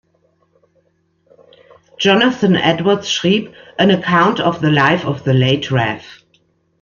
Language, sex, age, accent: German, female, 40-49, Deutschland Deutsch